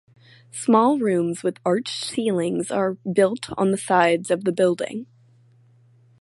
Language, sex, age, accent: English, female, under 19, United States English